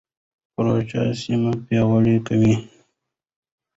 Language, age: Pashto, 19-29